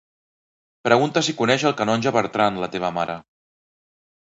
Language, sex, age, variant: Catalan, male, 40-49, Central